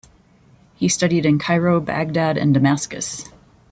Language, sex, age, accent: English, female, 40-49, United States English